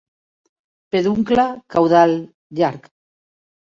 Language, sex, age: Catalan, female, 50-59